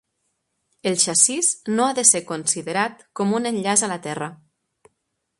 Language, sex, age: Catalan, female, 30-39